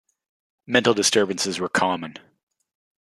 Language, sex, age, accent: English, male, 19-29, Canadian English